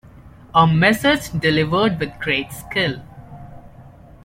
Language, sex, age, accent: English, male, 19-29, India and South Asia (India, Pakistan, Sri Lanka)